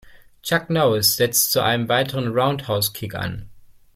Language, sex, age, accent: German, male, 19-29, Deutschland Deutsch